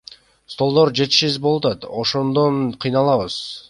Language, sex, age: Kyrgyz, male, 19-29